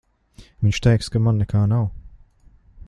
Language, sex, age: Latvian, male, 30-39